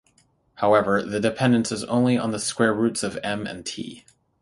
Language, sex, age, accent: English, male, 30-39, United States English; Canadian English